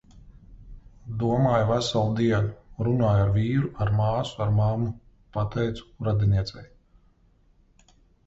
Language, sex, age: Latvian, male, 40-49